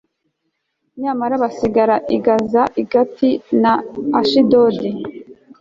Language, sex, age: Kinyarwanda, female, 19-29